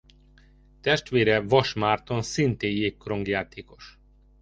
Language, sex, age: Hungarian, male, 30-39